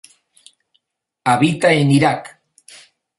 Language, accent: Spanish, España: Norte peninsular (Asturias, Castilla y León, Cantabria, País Vasco, Navarra, Aragón, La Rioja, Guadalajara, Cuenca)